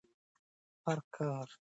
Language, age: Pashto, 19-29